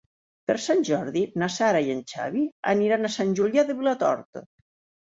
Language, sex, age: Catalan, male, 50-59